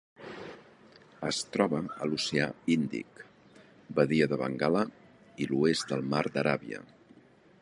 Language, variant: Catalan, Central